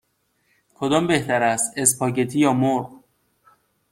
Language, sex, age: Persian, male, 19-29